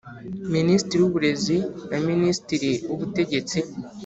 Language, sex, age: Kinyarwanda, male, under 19